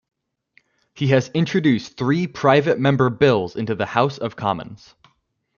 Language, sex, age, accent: English, male, 19-29, United States English